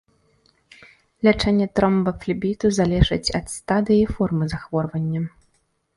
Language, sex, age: Belarusian, female, 30-39